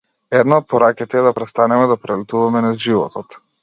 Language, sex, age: Macedonian, male, 19-29